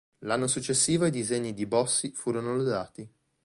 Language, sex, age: Italian, male, 19-29